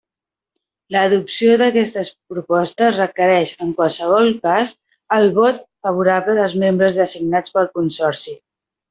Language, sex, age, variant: Catalan, female, 30-39, Central